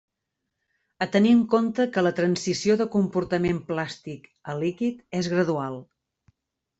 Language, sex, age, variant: Catalan, female, 50-59, Central